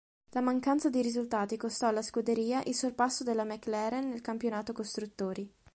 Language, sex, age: Italian, female, 19-29